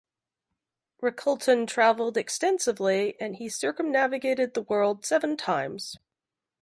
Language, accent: English, Canadian English